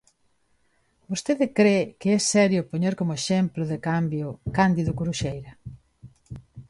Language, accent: Galician, Neofalante